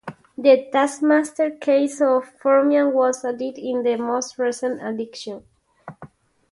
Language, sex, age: English, male, 19-29